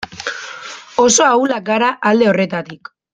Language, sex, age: Basque, female, 19-29